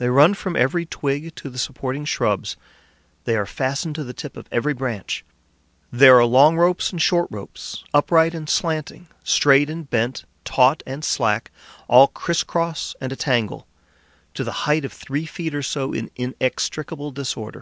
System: none